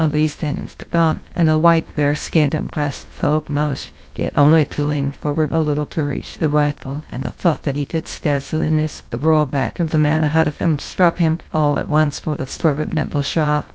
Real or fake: fake